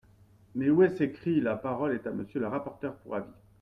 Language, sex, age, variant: French, male, 40-49, Français de métropole